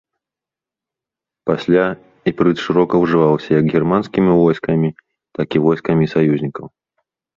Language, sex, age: Belarusian, male, 30-39